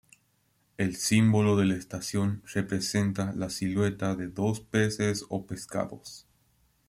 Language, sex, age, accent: Spanish, male, under 19, Andino-Pacífico: Colombia, Perú, Ecuador, oeste de Bolivia y Venezuela andina